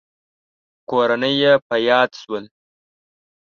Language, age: Pashto, under 19